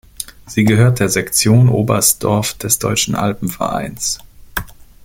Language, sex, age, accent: German, male, 30-39, Deutschland Deutsch